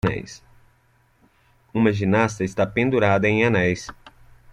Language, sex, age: Portuguese, male, 30-39